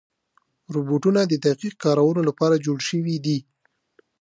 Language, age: Pashto, 19-29